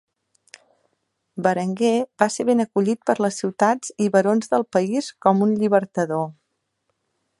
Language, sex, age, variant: Catalan, female, 40-49, Central